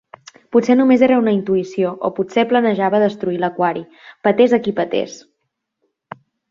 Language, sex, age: Catalan, female, 19-29